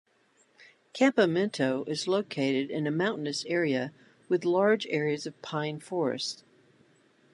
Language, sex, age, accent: English, female, 50-59, United States English